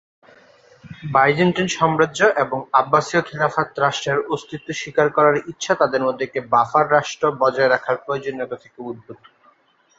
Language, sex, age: Bengali, male, 19-29